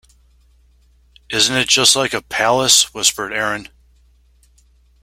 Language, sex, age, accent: English, male, 40-49, United States English